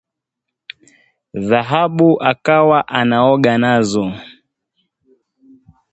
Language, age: Swahili, 19-29